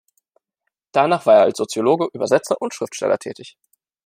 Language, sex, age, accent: German, male, 19-29, Deutschland Deutsch